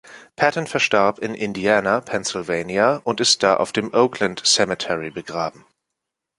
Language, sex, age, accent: German, male, 19-29, Deutschland Deutsch